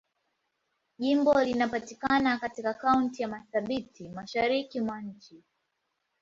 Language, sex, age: Swahili, female, 19-29